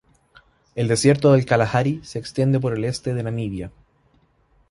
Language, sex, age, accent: Spanish, male, 19-29, Chileno: Chile, Cuyo